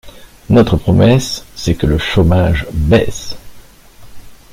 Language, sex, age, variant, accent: French, male, 50-59, Français d'Europe, Français de Belgique